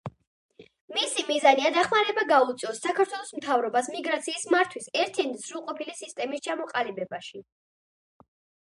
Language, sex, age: Georgian, female, under 19